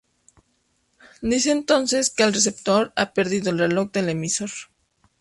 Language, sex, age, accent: Spanish, female, 19-29, México